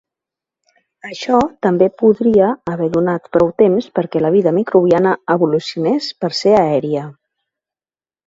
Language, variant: Catalan, Central